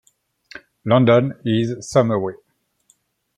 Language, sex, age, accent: English, male, 40-49, England English